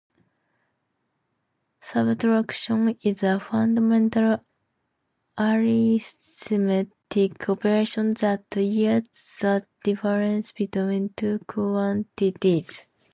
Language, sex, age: English, female, 19-29